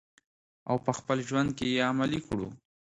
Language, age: Pashto, 19-29